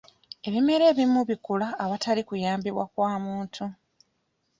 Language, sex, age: Ganda, female, 30-39